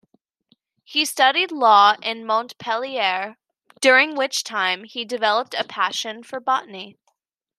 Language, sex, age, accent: English, male, 19-29, United States English